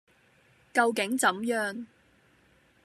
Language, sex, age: Cantonese, female, 19-29